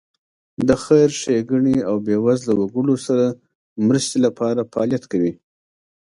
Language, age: Pashto, 40-49